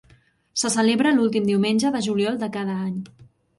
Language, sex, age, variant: Catalan, female, 30-39, Central